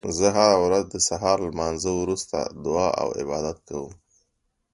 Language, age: Pashto, 40-49